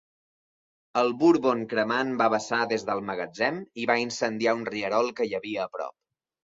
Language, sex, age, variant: Catalan, male, 19-29, Central